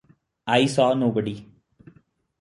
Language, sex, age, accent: English, male, 19-29, India and South Asia (India, Pakistan, Sri Lanka)